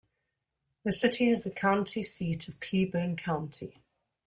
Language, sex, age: English, female, 50-59